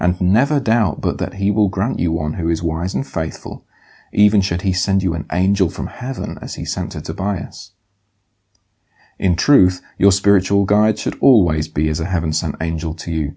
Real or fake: real